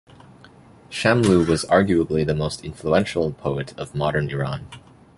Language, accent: English, Canadian English